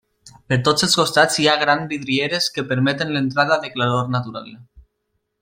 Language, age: Catalan, 19-29